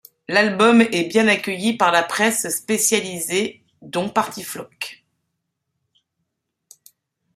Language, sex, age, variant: French, female, 30-39, Français de métropole